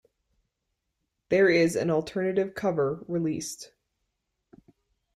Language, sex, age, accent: English, female, 30-39, United States English